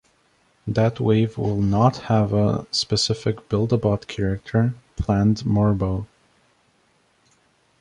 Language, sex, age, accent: English, male, 19-29, United States English